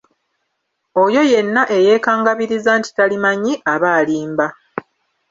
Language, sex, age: Ganda, female, 30-39